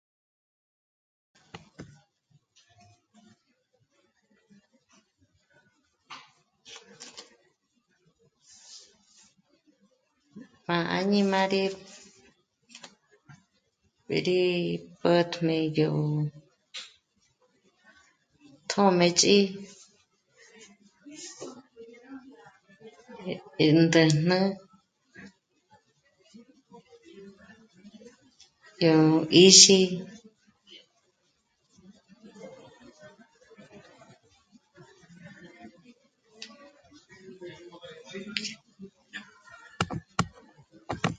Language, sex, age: Michoacán Mazahua, female, 50-59